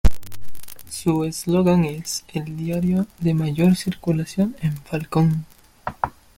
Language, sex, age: Spanish, male, 19-29